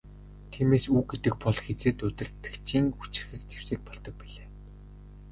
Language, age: Mongolian, 19-29